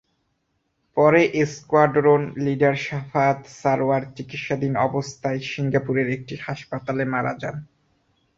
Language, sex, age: Bengali, male, 19-29